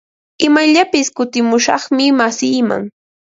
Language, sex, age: Ambo-Pasco Quechua, female, 30-39